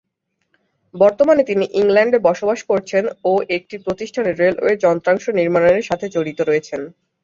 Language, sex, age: Bengali, female, 19-29